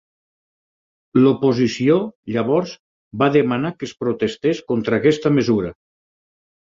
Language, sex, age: Catalan, male, 50-59